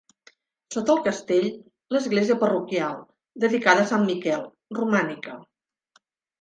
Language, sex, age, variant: Catalan, female, 50-59, Nord-Occidental